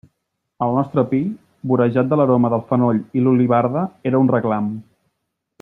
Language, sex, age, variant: Catalan, male, 30-39, Septentrional